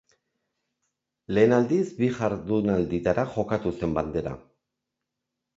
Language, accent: Basque, Erdialdekoa edo Nafarra (Gipuzkoa, Nafarroa)